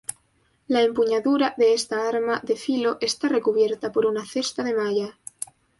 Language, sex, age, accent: Spanish, female, 19-29, España: Centro-Sur peninsular (Madrid, Toledo, Castilla-La Mancha)